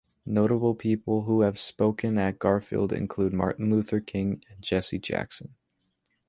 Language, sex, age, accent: English, male, under 19, United States English